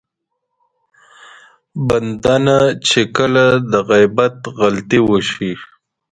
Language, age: Pashto, 30-39